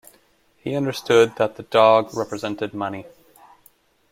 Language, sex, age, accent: English, male, 30-39, United States English